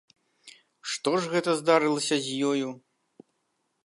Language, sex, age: Belarusian, male, 40-49